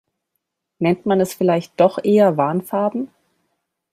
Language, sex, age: German, female, 40-49